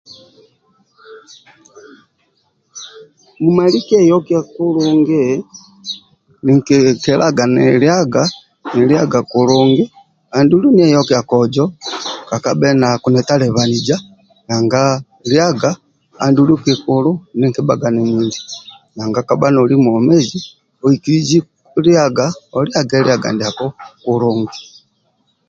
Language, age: Amba (Uganda), 50-59